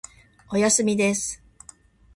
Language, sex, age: Japanese, female, 50-59